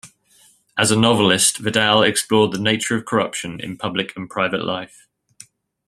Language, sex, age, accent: English, male, 40-49, England English